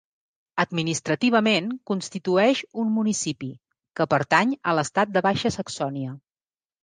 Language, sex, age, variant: Catalan, female, 40-49, Central